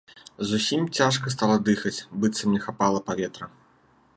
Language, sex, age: Belarusian, male, 30-39